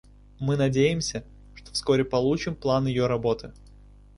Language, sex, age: Russian, male, 19-29